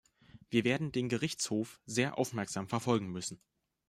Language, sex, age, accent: German, male, 19-29, Deutschland Deutsch